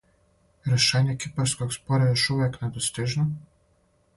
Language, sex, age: Serbian, male, 19-29